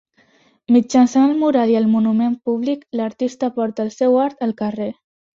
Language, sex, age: Catalan, female, under 19